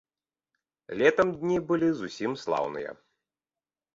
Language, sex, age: Belarusian, male, 19-29